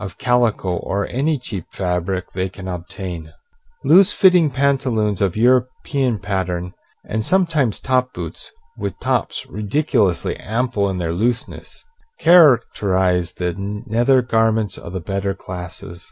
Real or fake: real